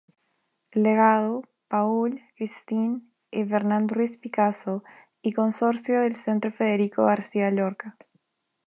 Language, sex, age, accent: Spanish, female, 19-29, Andino-Pacífico: Colombia, Perú, Ecuador, oeste de Bolivia y Venezuela andina